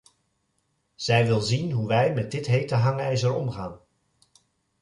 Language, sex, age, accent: Dutch, male, 50-59, Nederlands Nederlands